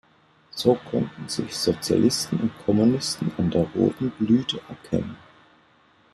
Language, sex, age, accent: German, male, 30-39, Deutschland Deutsch